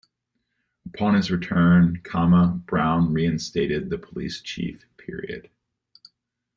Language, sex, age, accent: English, male, 40-49, United States English